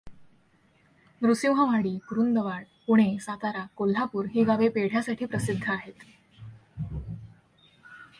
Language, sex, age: Marathi, female, under 19